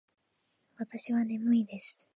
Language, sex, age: Japanese, female, under 19